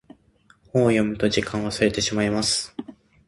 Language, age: Japanese, 19-29